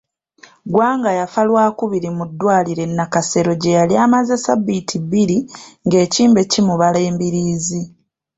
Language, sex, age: Ganda, female, 19-29